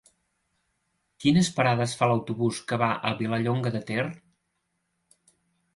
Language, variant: Catalan, Central